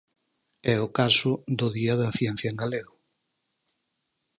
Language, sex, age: Galician, male, 50-59